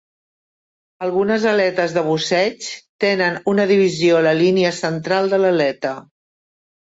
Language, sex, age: Catalan, female, 60-69